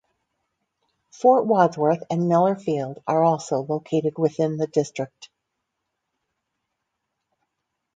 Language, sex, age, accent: English, female, 60-69, United States English